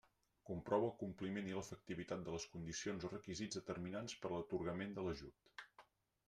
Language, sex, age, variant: Catalan, male, 40-49, Central